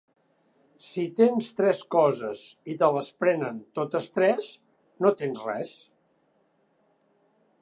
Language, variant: Catalan, Nord-Occidental